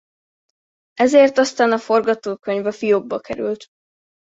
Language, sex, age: Hungarian, female, under 19